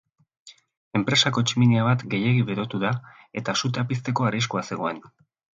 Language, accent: Basque, Erdialdekoa edo Nafarra (Gipuzkoa, Nafarroa)